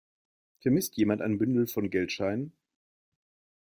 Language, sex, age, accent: German, male, 40-49, Deutschland Deutsch